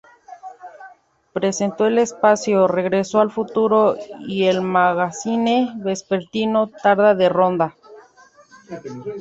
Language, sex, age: Spanish, female, 30-39